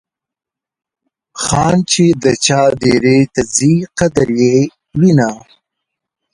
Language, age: Pashto, 30-39